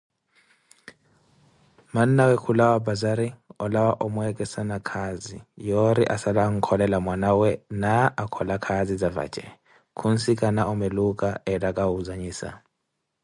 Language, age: Koti, 30-39